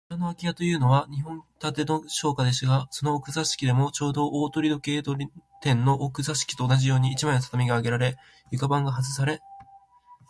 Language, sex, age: Japanese, male, 19-29